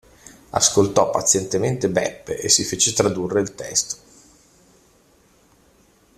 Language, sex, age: Italian, male, 50-59